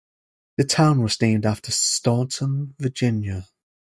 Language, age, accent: English, 19-29, United States English